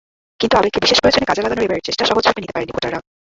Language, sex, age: Bengali, female, 19-29